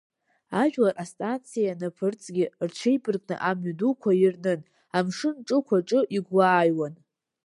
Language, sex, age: Abkhazian, female, under 19